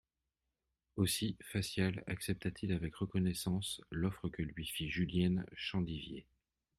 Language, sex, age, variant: French, male, 40-49, Français de métropole